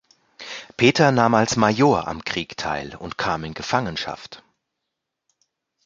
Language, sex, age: German, male, 40-49